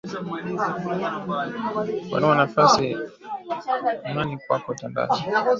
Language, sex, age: Swahili, male, 19-29